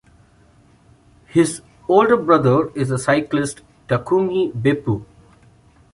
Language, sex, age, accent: English, male, 40-49, India and South Asia (India, Pakistan, Sri Lanka)